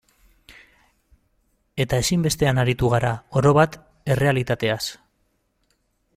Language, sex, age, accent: Basque, male, 30-39, Mendebalekoa (Araba, Bizkaia, Gipuzkoako mendebaleko herri batzuk)